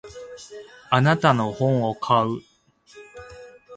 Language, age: Japanese, 30-39